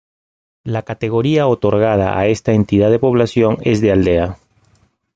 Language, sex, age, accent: Spanish, male, 30-39, Andino-Pacífico: Colombia, Perú, Ecuador, oeste de Bolivia y Venezuela andina